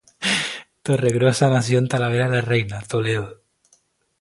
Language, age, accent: Spanish, 19-29, España: Islas Canarias